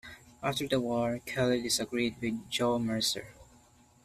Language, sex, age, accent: English, male, under 19, Filipino